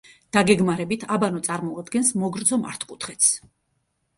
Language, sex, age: Georgian, female, 30-39